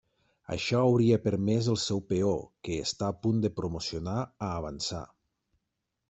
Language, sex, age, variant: Catalan, male, 30-39, Nord-Occidental